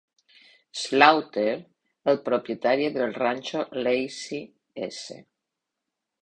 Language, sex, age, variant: Catalan, female, 50-59, Balear